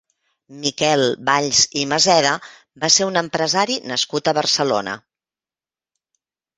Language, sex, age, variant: Catalan, female, 50-59, Central